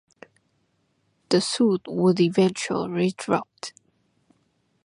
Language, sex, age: English, female, 19-29